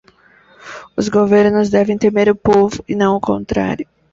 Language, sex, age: Portuguese, female, 19-29